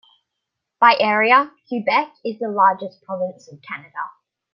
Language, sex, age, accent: English, male, under 19, Australian English